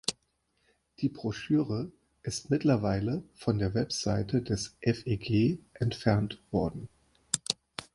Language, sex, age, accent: German, male, 40-49, Deutschland Deutsch